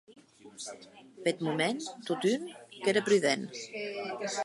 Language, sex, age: Occitan, female, 50-59